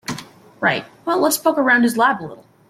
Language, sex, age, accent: English, male, under 19, United States English